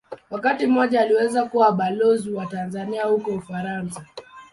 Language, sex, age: Swahili, male, 19-29